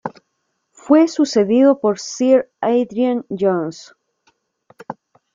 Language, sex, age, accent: Spanish, female, 30-39, Chileno: Chile, Cuyo